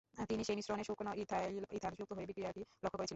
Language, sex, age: Bengali, female, 19-29